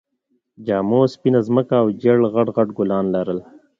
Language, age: Pashto, 30-39